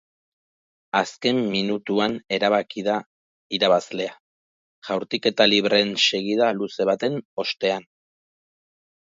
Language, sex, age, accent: Basque, male, 40-49, Batua